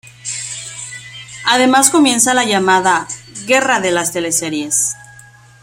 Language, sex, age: Spanish, female, 30-39